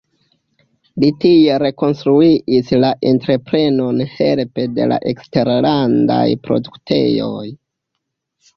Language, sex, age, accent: Esperanto, male, 19-29, Internacia